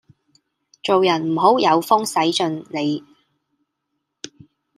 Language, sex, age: Cantonese, female, 19-29